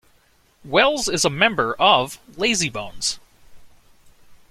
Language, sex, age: English, male, 19-29